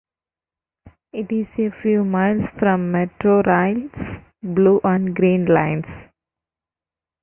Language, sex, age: English, female, 19-29